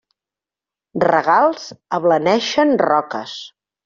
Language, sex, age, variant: Catalan, female, 50-59, Central